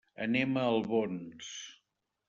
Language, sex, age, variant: Catalan, male, 60-69, Septentrional